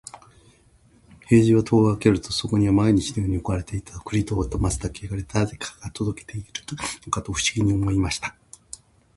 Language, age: Japanese, 60-69